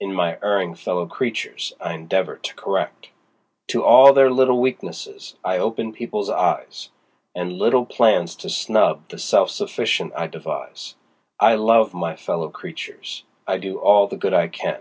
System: none